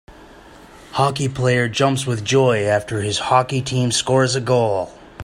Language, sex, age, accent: English, male, 40-49, Canadian English